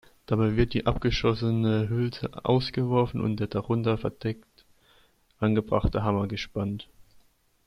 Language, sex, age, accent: German, male, 19-29, Deutschland Deutsch